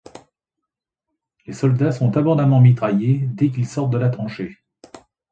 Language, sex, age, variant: French, male, 50-59, Français de métropole